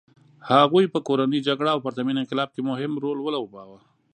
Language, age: Pashto, 40-49